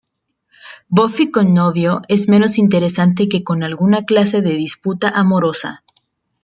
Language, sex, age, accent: Spanish, female, 19-29, México